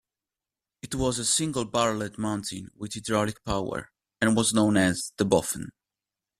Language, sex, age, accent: English, male, 19-29, England English